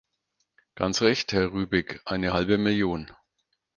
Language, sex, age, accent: German, male, 50-59, Deutschland Deutsch